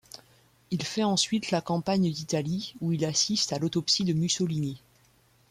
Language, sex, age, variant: French, female, 19-29, Français de métropole